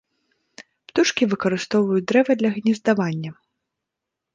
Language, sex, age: Belarusian, female, 19-29